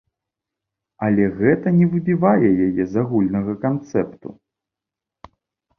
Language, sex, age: Belarusian, male, 30-39